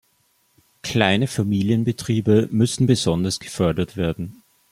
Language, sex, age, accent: German, male, 19-29, Österreichisches Deutsch